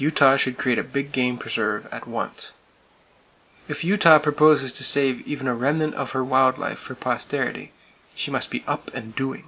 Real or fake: real